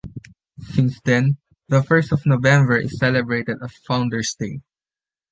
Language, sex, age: English, male, 19-29